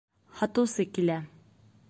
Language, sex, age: Bashkir, female, 19-29